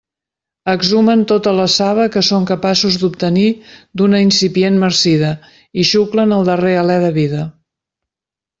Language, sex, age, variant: Catalan, female, 50-59, Central